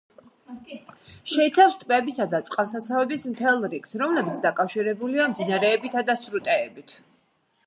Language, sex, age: Georgian, female, 40-49